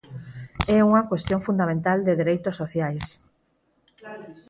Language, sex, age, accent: Galician, female, 40-49, Normativo (estándar)